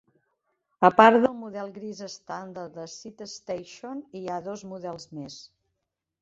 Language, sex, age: Catalan, female, 50-59